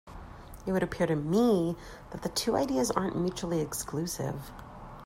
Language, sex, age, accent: English, female, 30-39, United States English